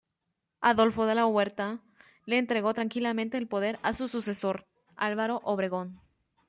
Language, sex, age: Spanish, female, under 19